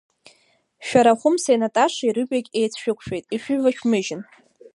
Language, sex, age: Abkhazian, female, 19-29